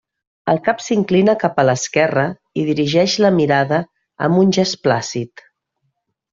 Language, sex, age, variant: Catalan, female, 40-49, Central